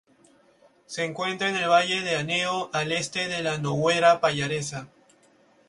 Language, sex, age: Spanish, male, 19-29